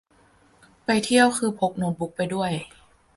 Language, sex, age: Thai, female, 19-29